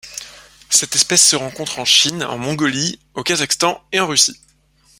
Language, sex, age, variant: French, male, 30-39, Français de métropole